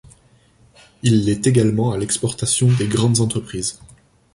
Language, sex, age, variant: French, male, 30-39, Français de métropole